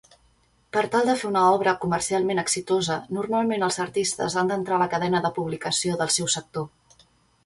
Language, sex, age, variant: Catalan, female, 30-39, Central